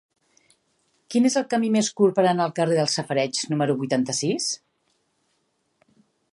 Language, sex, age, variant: Catalan, female, 50-59, Central